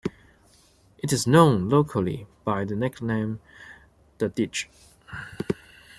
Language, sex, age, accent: English, male, 30-39, Hong Kong English